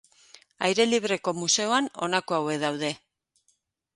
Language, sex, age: Basque, female, 60-69